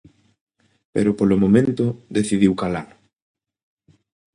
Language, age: Galician, 30-39